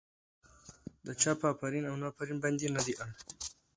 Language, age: Pashto, 19-29